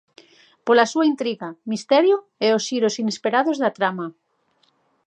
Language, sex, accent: Galician, female, Normativo (estándar)